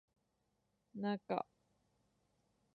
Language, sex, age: Japanese, female, 19-29